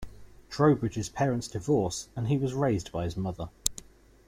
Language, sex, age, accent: English, male, 30-39, England English